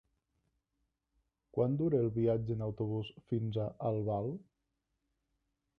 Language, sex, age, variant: Catalan, male, 19-29, Nord-Occidental